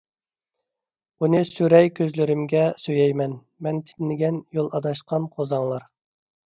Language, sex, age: Uyghur, male, 30-39